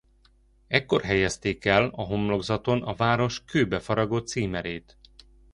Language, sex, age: Hungarian, male, 30-39